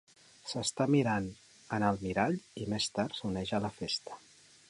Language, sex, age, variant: Catalan, male, 50-59, Central